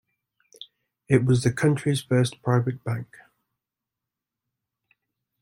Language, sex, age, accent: English, male, 30-39, England English